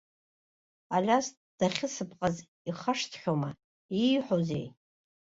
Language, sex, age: Abkhazian, female, 60-69